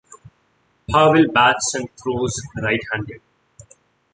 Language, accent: English, India and South Asia (India, Pakistan, Sri Lanka)